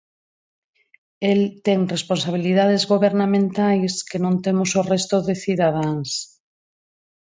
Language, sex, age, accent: Galician, female, 50-59, Normativo (estándar)